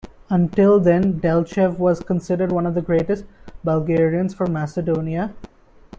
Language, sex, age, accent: English, male, 19-29, India and South Asia (India, Pakistan, Sri Lanka)